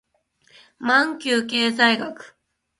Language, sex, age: Japanese, female, 19-29